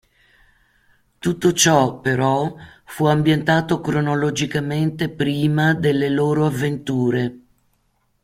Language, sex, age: Italian, female, 60-69